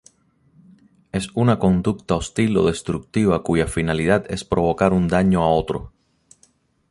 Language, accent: Spanish, Caribe: Cuba, Venezuela, Puerto Rico, República Dominicana, Panamá, Colombia caribeña, México caribeño, Costa del golfo de México